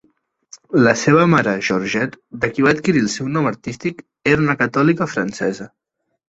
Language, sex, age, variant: Catalan, male, 19-29, Central